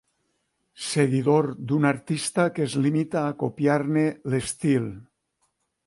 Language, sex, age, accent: Catalan, male, 60-69, valencià